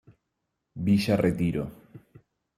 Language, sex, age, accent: Spanish, male, 30-39, Rioplatense: Argentina, Uruguay, este de Bolivia, Paraguay